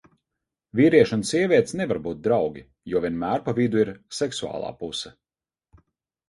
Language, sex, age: Latvian, male, 40-49